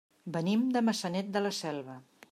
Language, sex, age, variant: Catalan, female, 50-59, Central